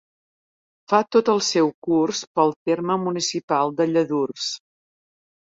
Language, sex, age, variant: Catalan, female, 60-69, Central